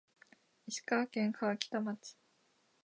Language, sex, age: Japanese, female, 19-29